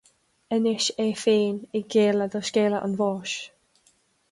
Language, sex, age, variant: Irish, female, 19-29, Gaeilge na Mumhan